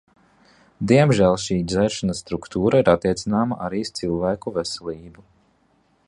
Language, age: Latvian, 19-29